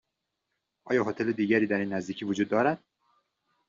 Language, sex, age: Persian, male, 19-29